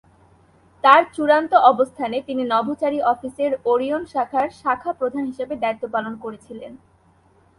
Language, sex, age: Bengali, female, under 19